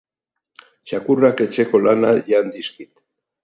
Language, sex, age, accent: Basque, male, 70-79, Mendebalekoa (Araba, Bizkaia, Gipuzkoako mendebaleko herri batzuk)